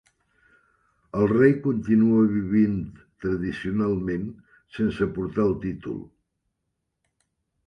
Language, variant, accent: Catalan, Central, balear